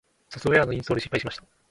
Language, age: Japanese, 19-29